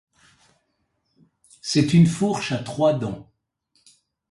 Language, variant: French, Français de métropole